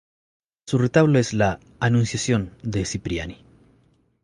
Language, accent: Spanish, Chileno: Chile, Cuyo